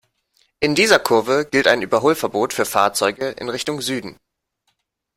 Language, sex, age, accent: German, male, 19-29, Deutschland Deutsch